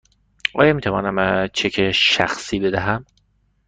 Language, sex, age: Persian, male, 19-29